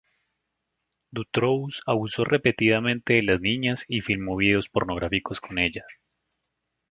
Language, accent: Spanish, América central